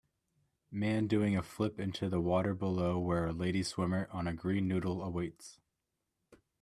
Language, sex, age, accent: English, male, 19-29, United States English